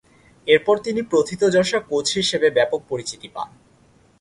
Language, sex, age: Bengali, male, under 19